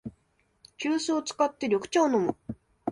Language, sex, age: Japanese, female, 19-29